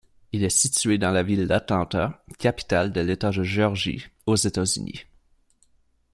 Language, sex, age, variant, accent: French, male, 19-29, Français d'Amérique du Nord, Français du Canada